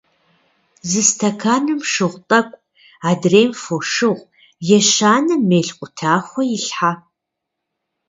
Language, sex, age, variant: Kabardian, female, 50-59, Адыгэбзэ (Къэбэрдей, Кирил, псоми зэдай)